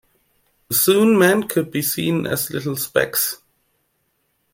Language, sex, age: English, male, 19-29